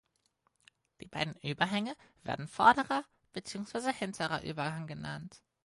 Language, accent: German, Deutschland Deutsch